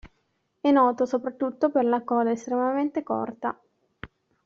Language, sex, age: Italian, female, 19-29